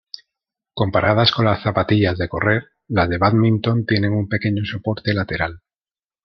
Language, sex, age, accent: Spanish, male, 30-39, España: Centro-Sur peninsular (Madrid, Toledo, Castilla-La Mancha)